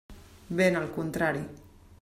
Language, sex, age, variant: Catalan, female, 30-39, Central